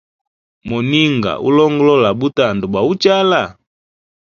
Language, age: Hemba, 19-29